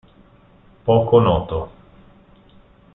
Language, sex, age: Italian, male, 40-49